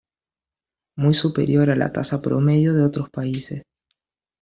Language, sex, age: Spanish, male, under 19